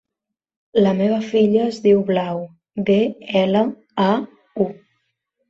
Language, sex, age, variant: Catalan, female, 19-29, Central